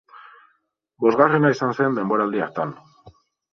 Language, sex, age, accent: Basque, male, 30-39, Mendebalekoa (Araba, Bizkaia, Gipuzkoako mendebaleko herri batzuk)